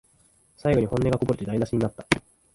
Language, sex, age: Japanese, male, 19-29